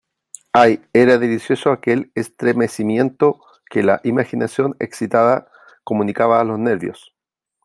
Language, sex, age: Spanish, male, 50-59